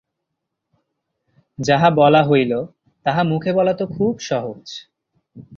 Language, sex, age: Bengali, male, 19-29